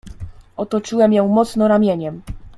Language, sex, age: Polish, female, 19-29